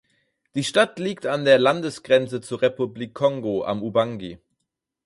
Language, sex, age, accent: German, male, 19-29, Deutschland Deutsch